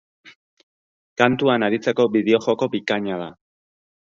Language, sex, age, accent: Basque, male, 30-39, Erdialdekoa edo Nafarra (Gipuzkoa, Nafarroa)